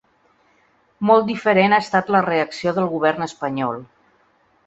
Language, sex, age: Catalan, female, 60-69